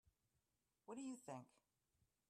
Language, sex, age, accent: English, female, 60-69, United States English